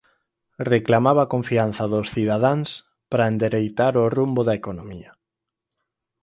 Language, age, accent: Galician, 19-29, Normativo (estándar)